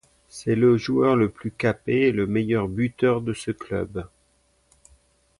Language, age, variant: French, 50-59, Français de métropole